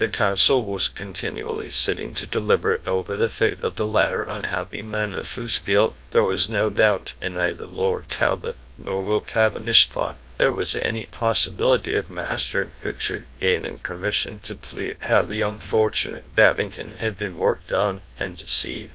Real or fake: fake